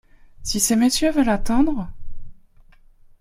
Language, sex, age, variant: French, female, 19-29, Français de métropole